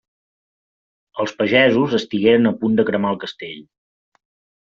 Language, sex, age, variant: Catalan, male, 30-39, Central